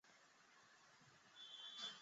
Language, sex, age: Bengali, male, 19-29